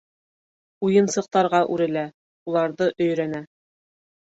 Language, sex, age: Bashkir, female, 30-39